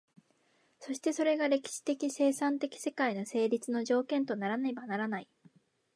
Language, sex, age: Japanese, female, 19-29